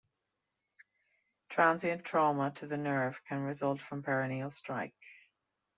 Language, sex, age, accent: English, female, 40-49, Irish English